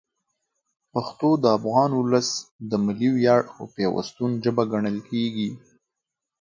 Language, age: Pashto, 19-29